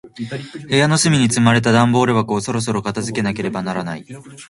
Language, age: Japanese, 19-29